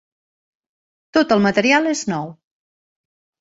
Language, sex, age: Catalan, female, 40-49